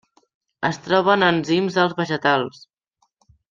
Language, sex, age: Catalan, male, under 19